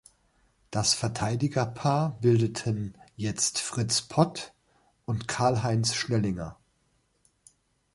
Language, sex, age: German, male, 40-49